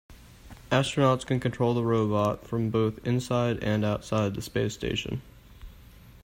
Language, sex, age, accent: English, male, under 19, United States English